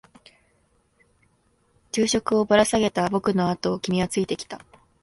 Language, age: Japanese, 19-29